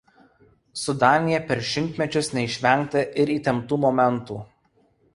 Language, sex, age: Lithuanian, male, 19-29